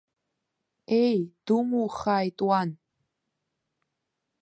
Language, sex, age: Abkhazian, female, under 19